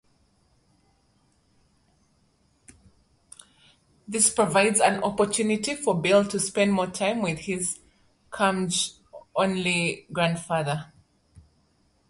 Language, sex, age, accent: English, female, 30-39, Southern African (South Africa, Zimbabwe, Namibia)